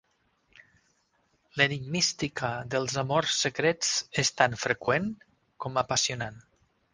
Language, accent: Catalan, Tortosí